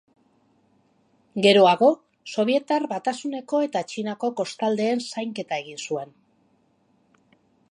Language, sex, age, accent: Basque, female, 50-59, Mendebalekoa (Araba, Bizkaia, Gipuzkoako mendebaleko herri batzuk)